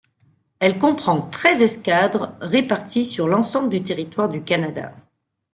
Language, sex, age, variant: French, female, 40-49, Français de métropole